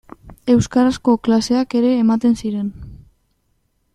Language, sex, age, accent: Basque, female, under 19, Mendebalekoa (Araba, Bizkaia, Gipuzkoako mendebaleko herri batzuk)